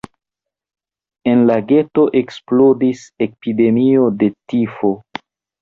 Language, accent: Esperanto, Internacia